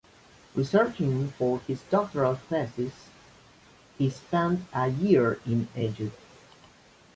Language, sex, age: English, male, 30-39